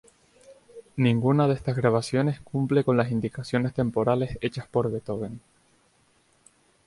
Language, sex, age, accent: Spanish, male, 19-29, España: Islas Canarias